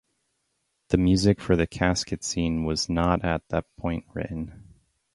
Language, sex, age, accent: English, male, 30-39, United States English